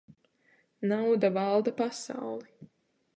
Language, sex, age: Latvian, female, 19-29